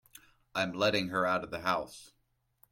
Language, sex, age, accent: English, male, 30-39, United States English